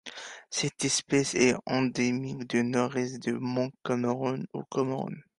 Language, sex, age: French, male, 19-29